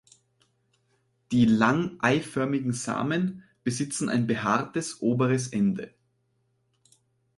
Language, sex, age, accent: German, male, 19-29, Österreichisches Deutsch